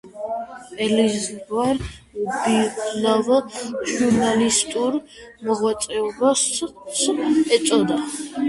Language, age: Georgian, 19-29